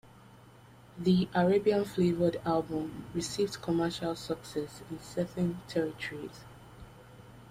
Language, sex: English, female